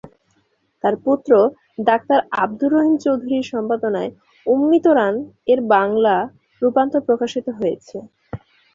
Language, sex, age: Bengali, female, under 19